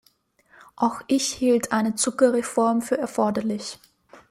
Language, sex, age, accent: German, female, 19-29, Österreichisches Deutsch